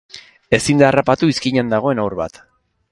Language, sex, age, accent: Basque, male, 30-39, Erdialdekoa edo Nafarra (Gipuzkoa, Nafarroa)